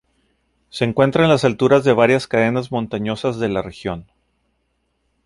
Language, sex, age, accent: Spanish, male, 40-49, México